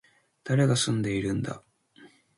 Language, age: Japanese, 19-29